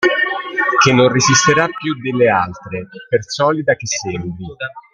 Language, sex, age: Italian, male, 50-59